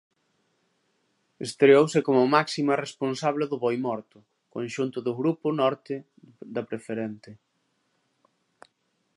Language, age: Galician, 40-49